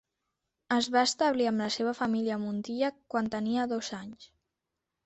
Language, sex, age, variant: Catalan, female, under 19, Central